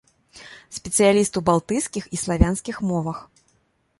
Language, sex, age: Belarusian, female, 40-49